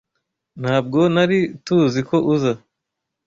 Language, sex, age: Kinyarwanda, male, 19-29